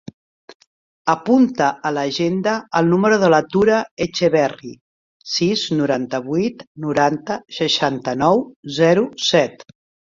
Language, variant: Catalan, Central